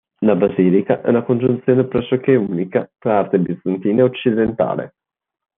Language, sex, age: Italian, male, under 19